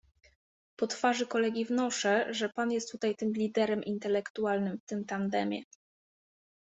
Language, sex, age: Polish, female, 30-39